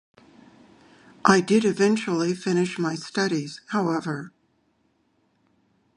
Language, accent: English, United States English